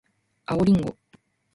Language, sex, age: Japanese, female, 19-29